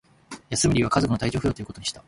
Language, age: Japanese, 19-29